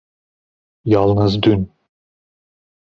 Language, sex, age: Turkish, male, 30-39